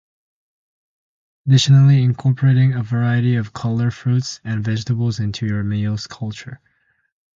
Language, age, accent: English, under 19, United States English